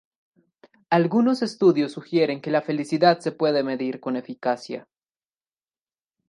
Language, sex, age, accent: Spanish, male, 19-29, Andino-Pacífico: Colombia, Perú, Ecuador, oeste de Bolivia y Venezuela andina